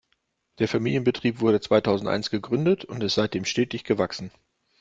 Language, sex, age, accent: German, male, 40-49, Deutschland Deutsch